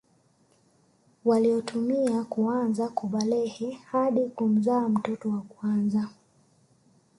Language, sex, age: Swahili, female, 19-29